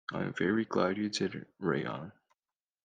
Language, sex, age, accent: English, male, under 19, Canadian English